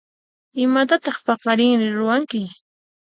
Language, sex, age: Puno Quechua, female, 19-29